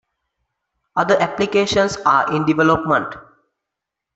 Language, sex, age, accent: English, male, 19-29, India and South Asia (India, Pakistan, Sri Lanka)